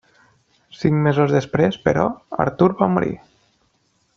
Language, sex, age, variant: Catalan, male, 19-29, Nord-Occidental